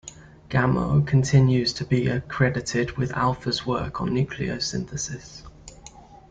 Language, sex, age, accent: English, male, 19-29, England English